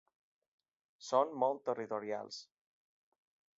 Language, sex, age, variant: Catalan, male, 30-39, Balear